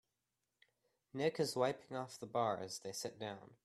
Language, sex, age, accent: English, male, under 19, United States English